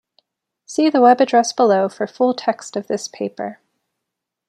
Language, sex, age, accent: English, female, 19-29, United States English